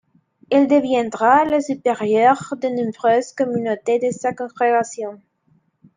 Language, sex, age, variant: French, female, 19-29, Français de métropole